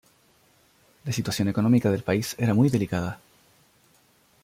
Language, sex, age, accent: Spanish, male, 19-29, Chileno: Chile, Cuyo